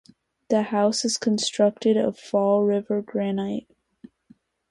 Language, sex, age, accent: English, female, under 19, United States English